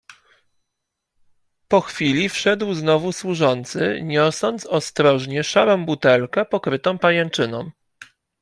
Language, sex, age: Polish, male, 30-39